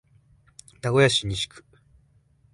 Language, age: Japanese, 19-29